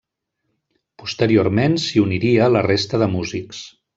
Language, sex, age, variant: Catalan, male, 50-59, Central